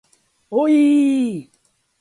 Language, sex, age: Japanese, male, 30-39